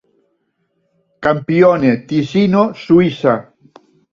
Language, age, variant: Catalan, 50-59, Central